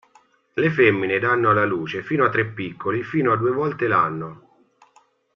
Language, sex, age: Italian, male, 40-49